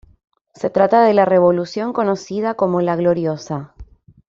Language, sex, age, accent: Spanish, female, 30-39, Rioplatense: Argentina, Uruguay, este de Bolivia, Paraguay